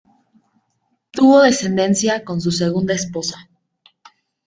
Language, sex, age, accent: Spanish, female, 19-29, México